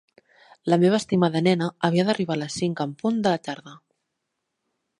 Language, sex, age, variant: Catalan, female, 30-39, Nord-Occidental